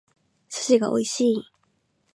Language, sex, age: Japanese, female, 19-29